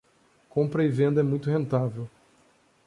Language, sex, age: Portuguese, male, 19-29